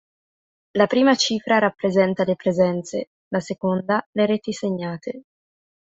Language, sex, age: Italian, female, 19-29